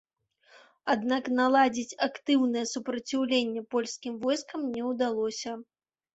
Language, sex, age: Belarusian, female, 30-39